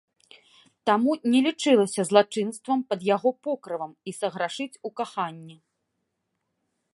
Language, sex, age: Belarusian, female, 30-39